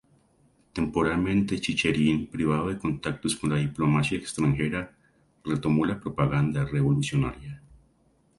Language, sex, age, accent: Spanish, male, 50-59, Andino-Pacífico: Colombia, Perú, Ecuador, oeste de Bolivia y Venezuela andina